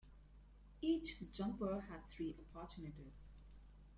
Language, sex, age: English, female, 19-29